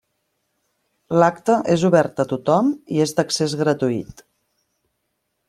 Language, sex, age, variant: Catalan, female, 30-39, Central